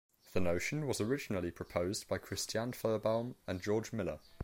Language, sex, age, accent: English, male, under 19, England English